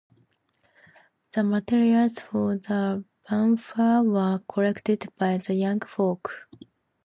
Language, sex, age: English, female, 19-29